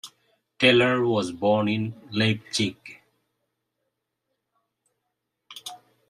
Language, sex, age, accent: English, male, 50-59, India and South Asia (India, Pakistan, Sri Lanka)